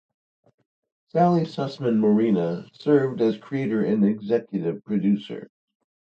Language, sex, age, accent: English, male, 60-69, United States English